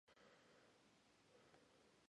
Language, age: English, 19-29